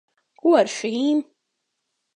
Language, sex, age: Latvian, male, under 19